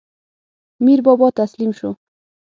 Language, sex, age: Pashto, female, 19-29